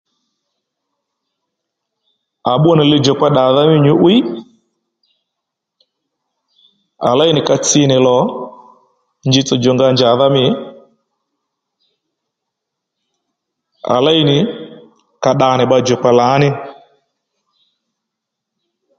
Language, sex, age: Lendu, male, 40-49